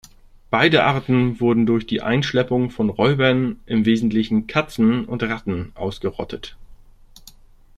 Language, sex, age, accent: German, male, 30-39, Deutschland Deutsch